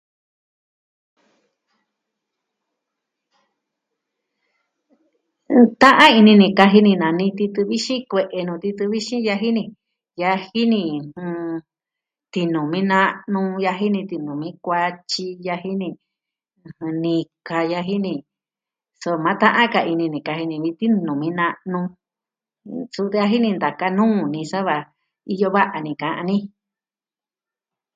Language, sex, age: Southwestern Tlaxiaco Mixtec, female, 60-69